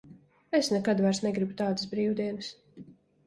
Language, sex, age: Latvian, female, 30-39